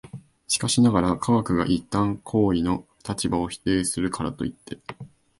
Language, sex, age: Japanese, male, 19-29